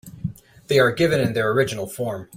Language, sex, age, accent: English, male, 30-39, United States English